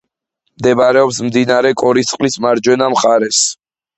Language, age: Georgian, under 19